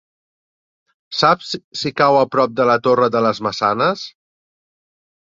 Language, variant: Catalan, Central